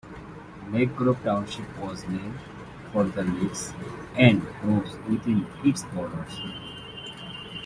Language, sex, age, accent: English, male, 19-29, United States English